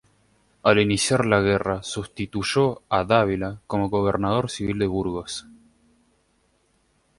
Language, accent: Spanish, Rioplatense: Argentina, Uruguay, este de Bolivia, Paraguay